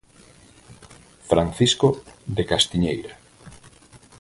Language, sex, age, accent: Galician, male, 50-59, Normativo (estándar)